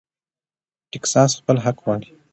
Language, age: Pashto, 19-29